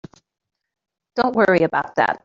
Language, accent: English, United States English